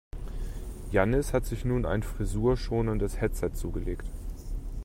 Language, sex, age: German, male, 30-39